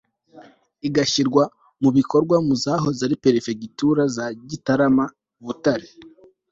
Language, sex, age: Kinyarwanda, male, 19-29